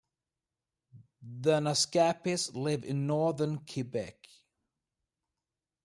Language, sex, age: English, male, 30-39